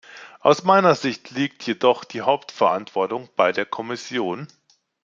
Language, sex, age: German, male, 50-59